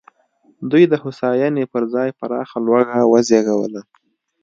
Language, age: Pashto, 19-29